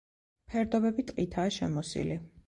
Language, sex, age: Georgian, female, 30-39